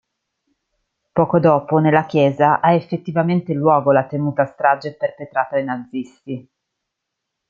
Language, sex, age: Italian, female, 30-39